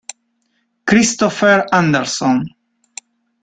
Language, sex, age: Italian, male, 30-39